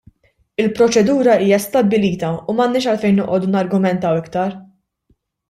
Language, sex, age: Maltese, female, 19-29